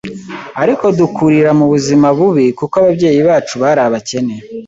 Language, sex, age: Kinyarwanda, male, 19-29